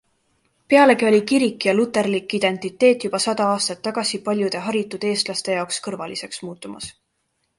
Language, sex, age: Estonian, female, 19-29